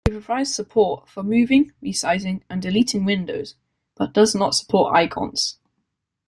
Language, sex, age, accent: English, male, under 19, England English